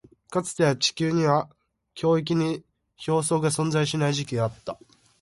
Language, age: Japanese, under 19